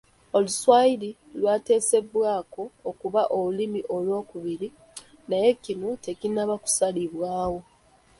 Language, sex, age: Ganda, female, 19-29